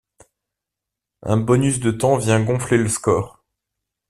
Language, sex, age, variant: French, male, 30-39, Français de métropole